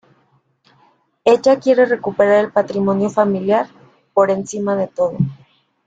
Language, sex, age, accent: Spanish, female, 30-39, México